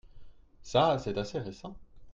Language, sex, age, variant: French, male, 30-39, Français de métropole